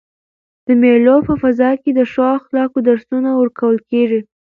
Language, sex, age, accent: Pashto, female, under 19, کندهاری لهجه